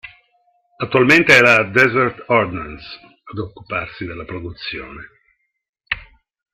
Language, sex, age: Italian, male, 60-69